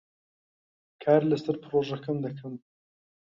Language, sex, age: Central Kurdish, male, 19-29